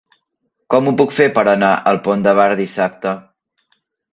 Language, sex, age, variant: Catalan, male, under 19, Central